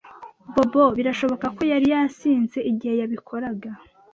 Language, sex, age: Kinyarwanda, male, 30-39